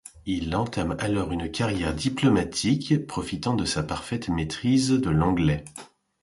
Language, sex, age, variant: French, male, 40-49, Français de métropole